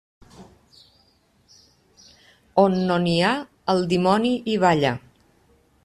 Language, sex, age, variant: Catalan, female, 50-59, Central